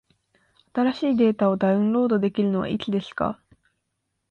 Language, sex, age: Japanese, female, under 19